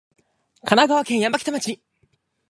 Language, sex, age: Japanese, male, 19-29